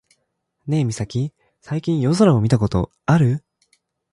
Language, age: Japanese, 19-29